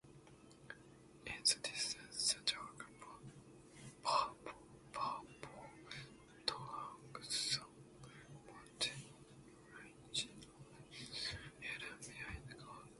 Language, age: English, under 19